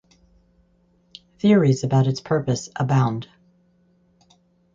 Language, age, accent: English, 40-49, United States English